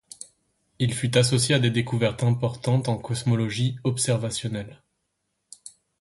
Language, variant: French, Français de métropole